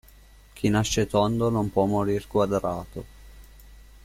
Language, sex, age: Italian, male, 19-29